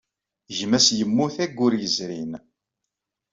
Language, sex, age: Kabyle, male, 40-49